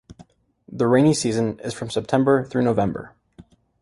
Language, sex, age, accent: English, male, 19-29, United States English